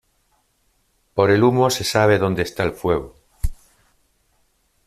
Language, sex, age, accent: Spanish, male, 50-59, España: Norte peninsular (Asturias, Castilla y León, Cantabria, País Vasco, Navarra, Aragón, La Rioja, Guadalajara, Cuenca)